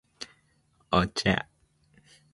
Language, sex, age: Japanese, male, under 19